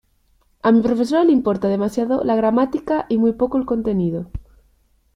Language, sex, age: Spanish, male, 19-29